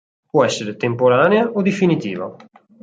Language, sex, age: Italian, male, 19-29